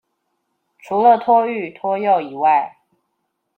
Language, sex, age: Chinese, female, 19-29